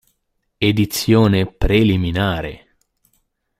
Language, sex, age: Italian, male, 19-29